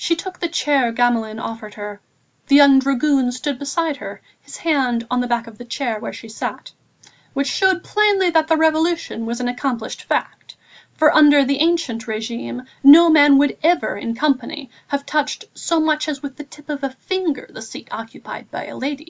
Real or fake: real